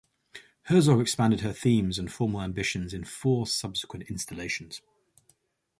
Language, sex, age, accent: English, male, 30-39, England English